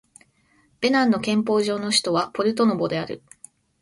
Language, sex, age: Japanese, female, 19-29